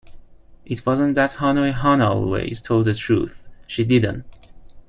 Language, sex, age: English, male, 30-39